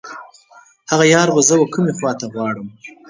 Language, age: Pashto, 19-29